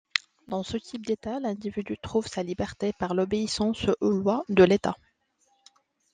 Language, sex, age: French, female, 19-29